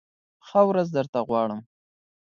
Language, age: Pashto, 19-29